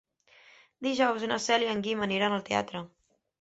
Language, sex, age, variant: Catalan, female, 19-29, Central